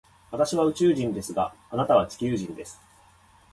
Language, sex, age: Japanese, male, 30-39